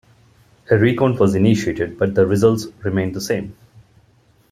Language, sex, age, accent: English, male, 40-49, India and South Asia (India, Pakistan, Sri Lanka)